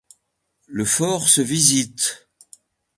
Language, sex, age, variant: French, male, 70-79, Français de métropole